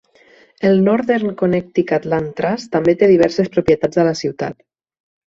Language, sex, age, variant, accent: Catalan, female, 19-29, Nord-Occidental, Lleidatà